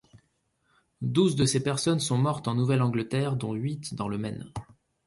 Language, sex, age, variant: French, male, 30-39, Français de métropole